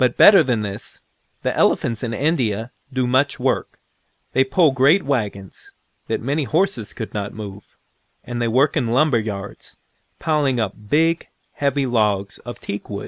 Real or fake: real